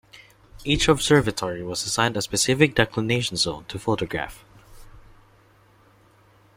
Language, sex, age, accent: English, male, 19-29, Filipino